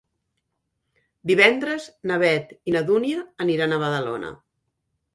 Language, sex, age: Catalan, female, 60-69